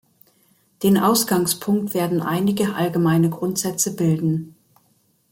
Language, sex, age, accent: German, female, 60-69, Deutschland Deutsch